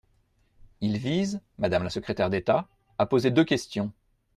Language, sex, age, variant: French, male, 40-49, Français de métropole